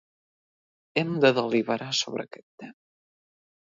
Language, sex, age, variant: Catalan, male, under 19, Central